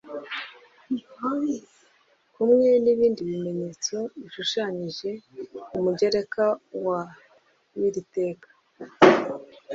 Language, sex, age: Kinyarwanda, female, 19-29